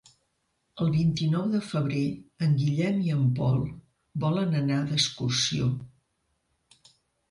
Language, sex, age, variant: Catalan, female, 60-69, Central